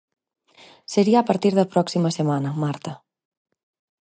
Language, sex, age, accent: Galician, female, 30-39, Normativo (estándar)